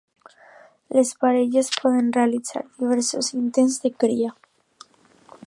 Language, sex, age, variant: Catalan, female, under 19, Alacantí